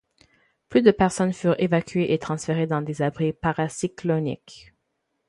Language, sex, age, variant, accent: French, female, 19-29, Français d'Amérique du Nord, Français du Canada